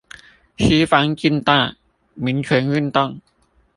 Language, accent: Chinese, 出生地：臺北市